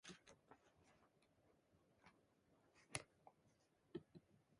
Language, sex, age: English, female, 19-29